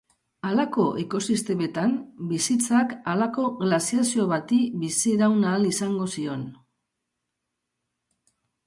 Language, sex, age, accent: Basque, female, 60-69, Erdialdekoa edo Nafarra (Gipuzkoa, Nafarroa)